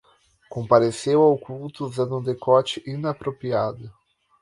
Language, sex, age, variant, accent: Portuguese, male, 19-29, Portuguese (Brasil), Gaucho